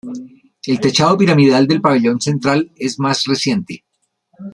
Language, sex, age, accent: Spanish, male, 60-69, Caribe: Cuba, Venezuela, Puerto Rico, República Dominicana, Panamá, Colombia caribeña, México caribeño, Costa del golfo de México